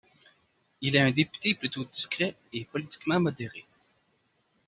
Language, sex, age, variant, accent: French, male, 30-39, Français d'Amérique du Nord, Français du Canada